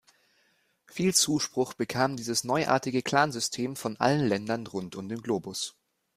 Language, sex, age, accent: German, male, 19-29, Deutschland Deutsch